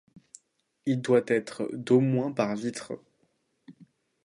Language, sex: French, male